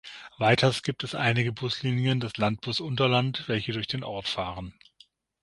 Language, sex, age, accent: German, male, 50-59, Deutschland Deutsch; Süddeutsch